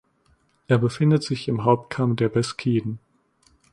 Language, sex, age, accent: German, male, under 19, Deutschland Deutsch